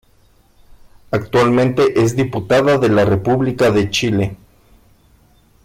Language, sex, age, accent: Spanish, male, 40-49, México